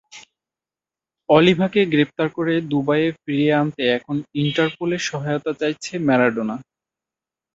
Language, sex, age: Bengali, male, 19-29